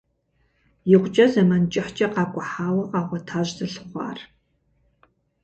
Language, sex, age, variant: Kabardian, female, 40-49, Адыгэбзэ (Къэбэрдей, Кирил, Урысей)